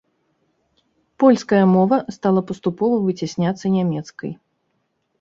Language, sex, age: Belarusian, female, 30-39